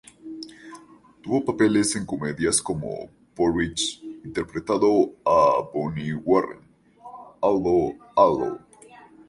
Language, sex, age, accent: Spanish, male, 19-29, Andino-Pacífico: Colombia, Perú, Ecuador, oeste de Bolivia y Venezuela andina